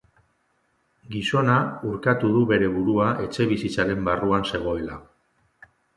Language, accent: Basque, Mendebalekoa (Araba, Bizkaia, Gipuzkoako mendebaleko herri batzuk)